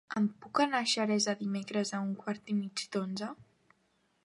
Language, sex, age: Catalan, female, under 19